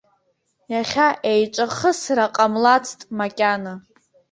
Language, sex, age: Abkhazian, female, under 19